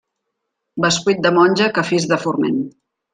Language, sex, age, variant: Catalan, female, 50-59, Central